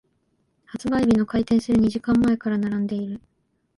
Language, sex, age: Japanese, female, 19-29